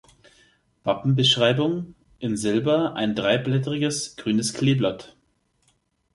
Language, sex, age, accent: German, male, 30-39, Deutschland Deutsch